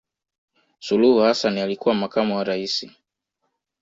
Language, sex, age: Swahili, male, 19-29